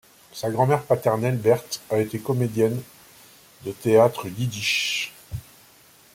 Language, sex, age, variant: French, male, 50-59, Français de métropole